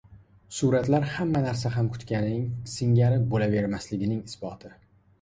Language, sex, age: Uzbek, male, 19-29